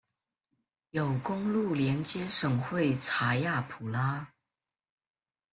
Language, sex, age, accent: Chinese, male, under 19, 出生地：湖南省